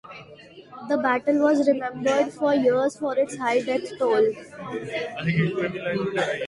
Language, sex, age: English, female, under 19